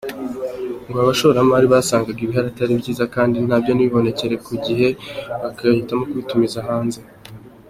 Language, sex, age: Kinyarwanda, male, 19-29